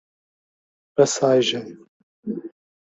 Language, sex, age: Portuguese, male, 40-49